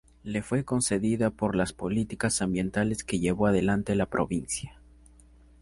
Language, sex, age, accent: Spanish, male, 19-29, Andino-Pacífico: Colombia, Perú, Ecuador, oeste de Bolivia y Venezuela andina